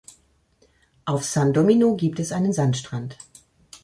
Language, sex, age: German, female, 40-49